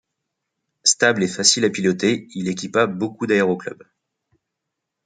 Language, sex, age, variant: French, male, 40-49, Français de métropole